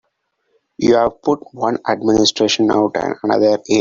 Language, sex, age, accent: English, male, 19-29, India and South Asia (India, Pakistan, Sri Lanka)